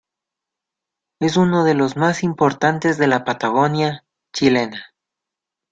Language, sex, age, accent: Spanish, male, 19-29, Andino-Pacífico: Colombia, Perú, Ecuador, oeste de Bolivia y Venezuela andina